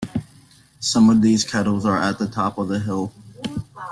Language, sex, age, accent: English, female, 19-29, Australian English